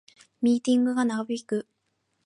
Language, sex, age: Japanese, female, 19-29